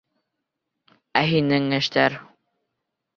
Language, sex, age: Bashkir, male, under 19